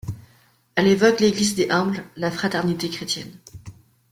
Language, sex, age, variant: French, female, 19-29, Français de métropole